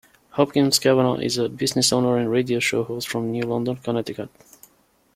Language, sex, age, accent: English, male, 30-39, United States English